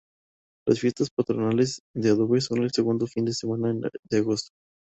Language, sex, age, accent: Spanish, male, 19-29, México